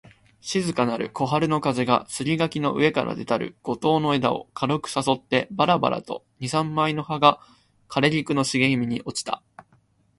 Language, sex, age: Japanese, male, 19-29